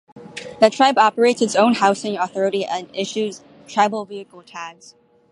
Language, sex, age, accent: English, female, under 19, United States English